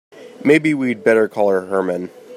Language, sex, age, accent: English, male, 19-29, United States English